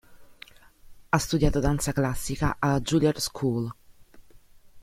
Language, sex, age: Italian, female, 19-29